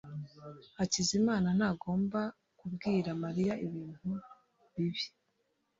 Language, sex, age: Kinyarwanda, female, 30-39